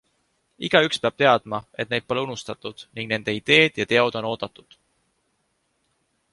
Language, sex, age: Estonian, male, 19-29